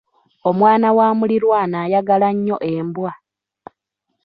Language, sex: Ganda, female